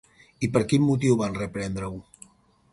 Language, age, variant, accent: Catalan, 50-59, Central, central